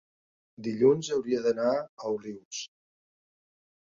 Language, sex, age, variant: Catalan, male, 50-59, Central